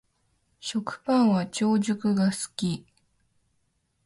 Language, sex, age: Japanese, female, 19-29